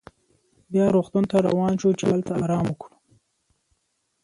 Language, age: Pashto, 19-29